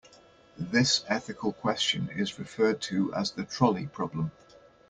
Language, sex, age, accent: English, male, 30-39, England English